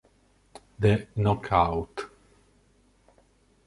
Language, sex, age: Italian, male, 30-39